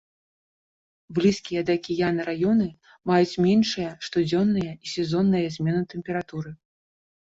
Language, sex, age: Belarusian, female, 30-39